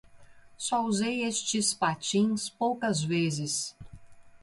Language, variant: Portuguese, Portuguese (Brasil)